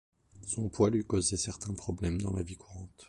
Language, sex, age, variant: French, male, 30-39, Français de métropole